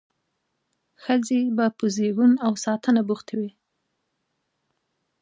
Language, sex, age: Pashto, female, 19-29